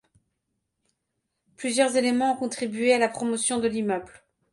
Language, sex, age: French, female, 40-49